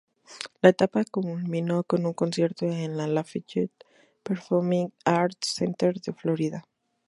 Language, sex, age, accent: Spanish, female, 19-29, México